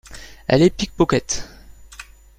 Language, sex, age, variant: French, male, 19-29, Français de métropole